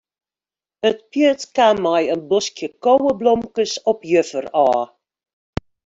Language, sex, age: Western Frisian, female, 60-69